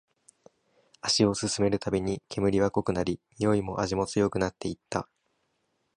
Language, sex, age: Japanese, male, 19-29